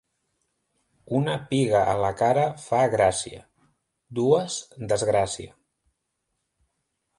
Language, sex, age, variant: Catalan, male, 30-39, Central